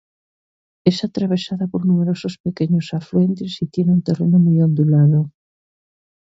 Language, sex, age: Spanish, female, 40-49